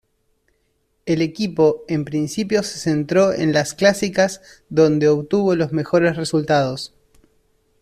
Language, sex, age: Spanish, male, 30-39